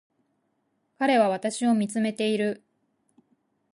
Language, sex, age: Japanese, female, 40-49